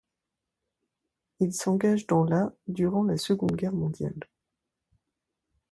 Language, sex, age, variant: French, female, 40-49, Français de métropole